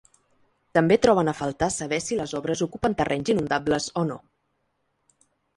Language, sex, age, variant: Catalan, female, 19-29, Central